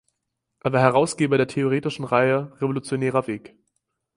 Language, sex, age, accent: German, male, 19-29, Deutschland Deutsch